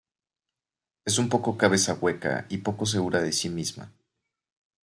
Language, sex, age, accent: Spanish, male, 19-29, México